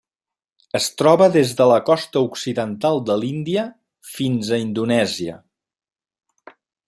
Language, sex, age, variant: Catalan, male, 50-59, Central